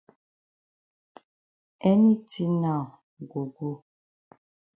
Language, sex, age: Cameroon Pidgin, female, 40-49